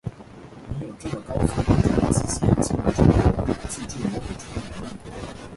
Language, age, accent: Chinese, 19-29, 出生地：上海市